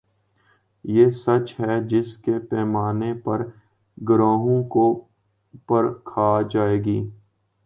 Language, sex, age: Urdu, male, 19-29